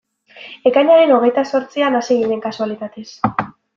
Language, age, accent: Basque, under 19, Mendebalekoa (Araba, Bizkaia, Gipuzkoako mendebaleko herri batzuk)